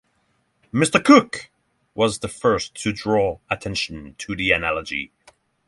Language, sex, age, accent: English, male, 30-39, United States English